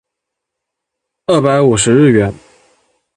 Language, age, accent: Chinese, 19-29, 出生地：江西省